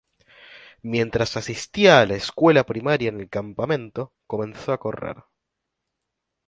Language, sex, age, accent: Spanish, male, under 19, Rioplatense: Argentina, Uruguay, este de Bolivia, Paraguay